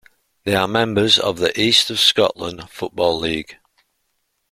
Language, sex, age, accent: English, male, 50-59, England English